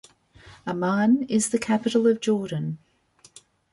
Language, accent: English, Australian English